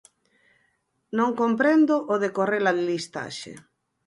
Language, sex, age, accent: Galician, female, 50-59, Atlántico (seseo e gheada)